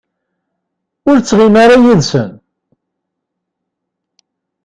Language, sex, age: Kabyle, male, 50-59